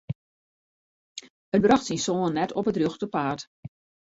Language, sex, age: Western Frisian, female, 50-59